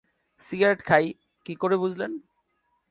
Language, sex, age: Bengali, male, 19-29